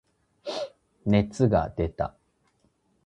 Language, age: Japanese, 19-29